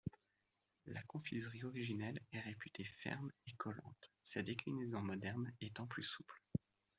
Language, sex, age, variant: French, male, 30-39, Français de métropole